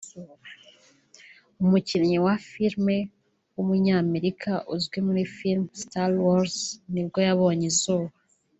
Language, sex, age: Kinyarwanda, female, under 19